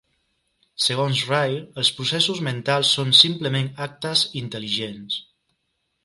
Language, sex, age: Catalan, male, 30-39